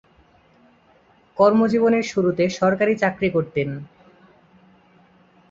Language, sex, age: Bengali, male, 19-29